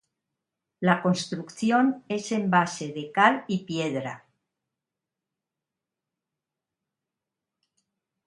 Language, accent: Spanish, España: Norte peninsular (Asturias, Castilla y León, Cantabria, País Vasco, Navarra, Aragón, La Rioja, Guadalajara, Cuenca)